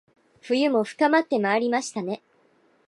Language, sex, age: Japanese, female, 19-29